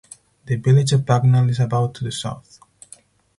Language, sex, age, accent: English, male, 19-29, United States English; England English